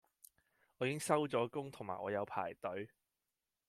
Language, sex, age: Cantonese, male, 19-29